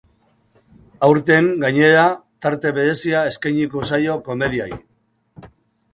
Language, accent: Basque, Mendebalekoa (Araba, Bizkaia, Gipuzkoako mendebaleko herri batzuk)